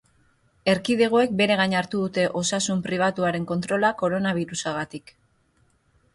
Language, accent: Basque, Erdialdekoa edo Nafarra (Gipuzkoa, Nafarroa)